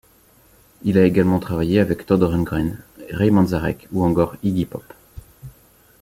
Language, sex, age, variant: French, male, 40-49, Français de métropole